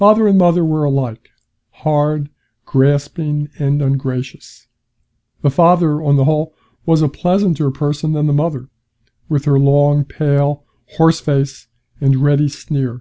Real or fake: real